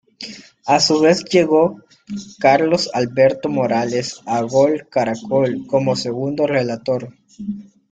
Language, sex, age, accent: Spanish, male, 19-29, América central